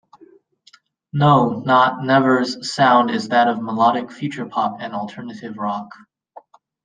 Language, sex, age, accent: English, male, 30-39, United States English